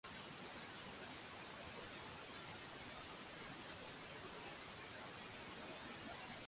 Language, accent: English, England English